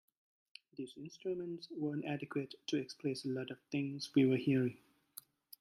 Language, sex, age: English, male, 40-49